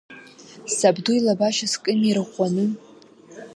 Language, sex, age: Abkhazian, female, under 19